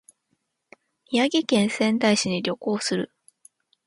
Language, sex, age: Japanese, female, 19-29